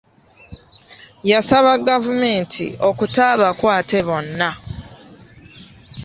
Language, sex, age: Ganda, female, 30-39